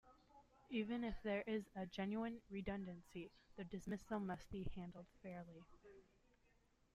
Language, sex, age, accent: English, female, 19-29, United States English